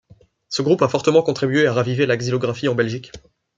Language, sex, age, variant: French, male, 19-29, Français de métropole